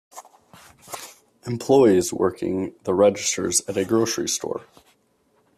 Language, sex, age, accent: English, male, 19-29, United States English